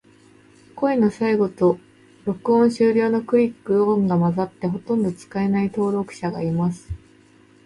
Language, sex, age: Japanese, female, 30-39